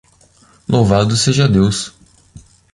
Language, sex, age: Portuguese, male, 19-29